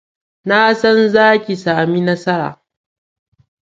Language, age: Hausa, 19-29